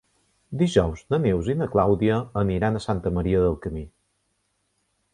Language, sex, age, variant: Catalan, male, 50-59, Balear